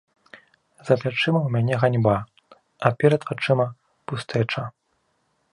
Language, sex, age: Belarusian, male, 30-39